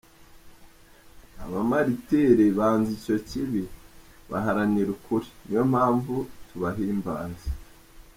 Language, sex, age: Kinyarwanda, male, 30-39